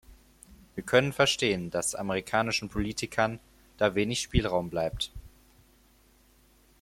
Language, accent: German, Deutschland Deutsch